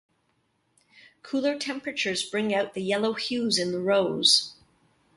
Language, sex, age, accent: English, female, 50-59, Canadian English